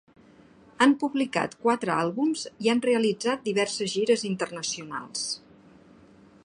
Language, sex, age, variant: Catalan, female, 50-59, Central